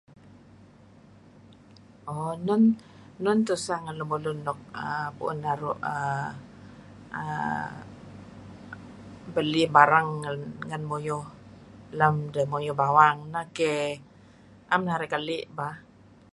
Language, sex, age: Kelabit, female, 60-69